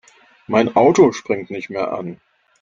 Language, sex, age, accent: German, male, 60-69, Deutschland Deutsch